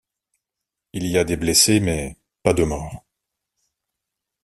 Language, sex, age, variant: French, male, 40-49, Français de métropole